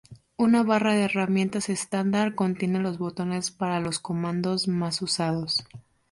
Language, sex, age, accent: Spanish, female, 19-29, México